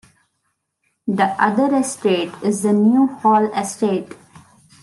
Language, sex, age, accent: English, female, 19-29, India and South Asia (India, Pakistan, Sri Lanka)